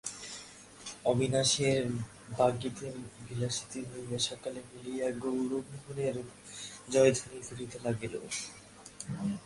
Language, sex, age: Bengali, male, under 19